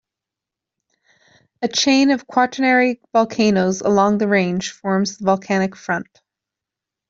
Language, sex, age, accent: English, female, 30-39, United States English